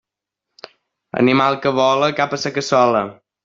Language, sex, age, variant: Catalan, male, under 19, Balear